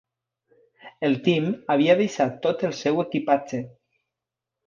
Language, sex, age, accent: Catalan, male, 30-39, valencià